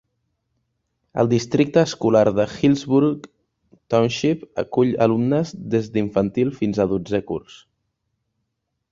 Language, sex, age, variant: Catalan, male, 19-29, Central